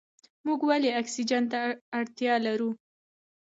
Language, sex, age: Pashto, female, 30-39